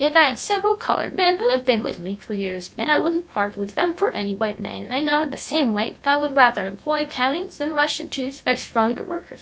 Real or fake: fake